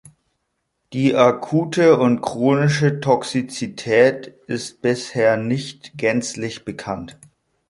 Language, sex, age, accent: German, male, 30-39, Deutschland Deutsch